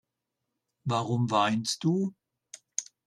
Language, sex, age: German, male, 60-69